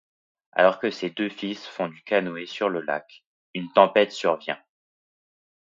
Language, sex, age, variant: French, male, 19-29, Français de métropole